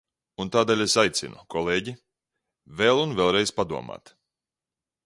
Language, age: Latvian, 30-39